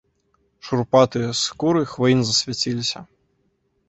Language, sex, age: Belarusian, male, 19-29